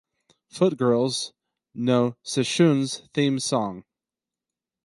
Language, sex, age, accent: English, male, 30-39, United States English